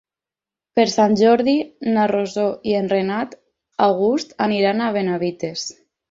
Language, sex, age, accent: Catalan, female, 19-29, valencià